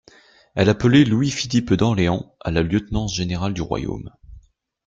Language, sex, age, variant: French, male, 19-29, Français de métropole